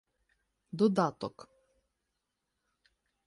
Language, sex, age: Ukrainian, female, 30-39